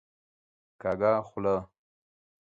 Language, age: Pashto, 30-39